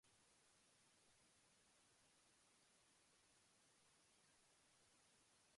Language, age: English, under 19